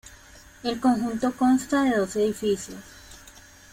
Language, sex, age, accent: Spanish, female, 19-29, Caribe: Cuba, Venezuela, Puerto Rico, República Dominicana, Panamá, Colombia caribeña, México caribeño, Costa del golfo de México